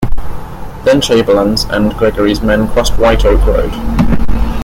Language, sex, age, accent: English, male, 19-29, England English